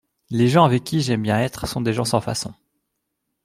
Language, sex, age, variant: French, male, 19-29, Français de métropole